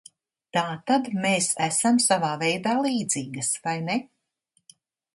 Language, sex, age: Latvian, female, 60-69